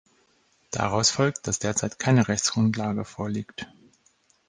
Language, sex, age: German, male, 30-39